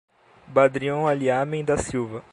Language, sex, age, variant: Portuguese, male, 19-29, Portuguese (Brasil)